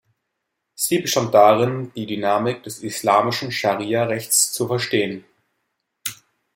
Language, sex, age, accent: German, male, 19-29, Deutschland Deutsch